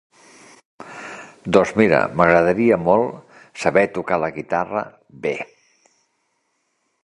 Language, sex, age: Catalan, male, 50-59